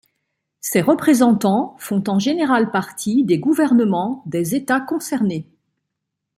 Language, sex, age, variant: French, female, 50-59, Français de métropole